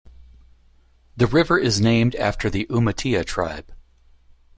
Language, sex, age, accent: English, male, 40-49, United States English